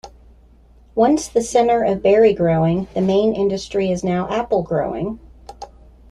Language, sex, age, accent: English, female, 40-49, United States English